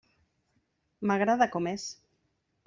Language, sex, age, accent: Catalan, female, 30-39, valencià